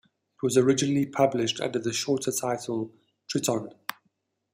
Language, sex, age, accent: English, female, 40-49, Southern African (South Africa, Zimbabwe, Namibia)